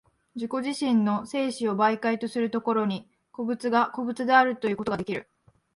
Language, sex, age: Japanese, female, under 19